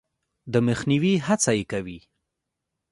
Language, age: Pashto, 19-29